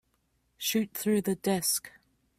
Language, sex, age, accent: English, female, 30-39, Australian English